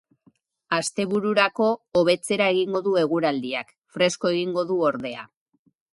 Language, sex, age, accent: Basque, female, 50-59, Erdialdekoa edo Nafarra (Gipuzkoa, Nafarroa)